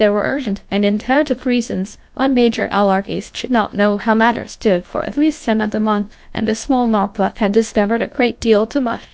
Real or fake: fake